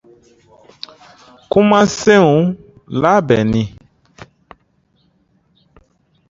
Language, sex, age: Dyula, male, 19-29